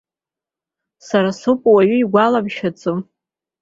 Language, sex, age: Abkhazian, female, 30-39